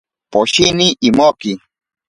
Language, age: Ashéninka Perené, 40-49